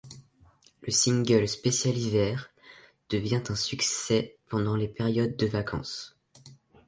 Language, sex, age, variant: French, male, under 19, Français de métropole